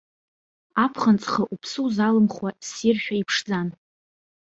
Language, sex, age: Abkhazian, female, under 19